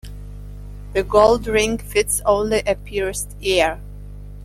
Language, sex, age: English, female, 40-49